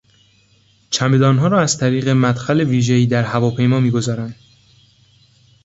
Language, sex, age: Persian, male, 19-29